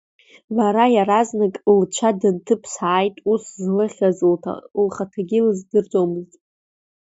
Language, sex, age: Abkhazian, female, 30-39